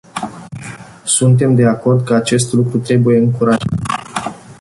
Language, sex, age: Romanian, male, 19-29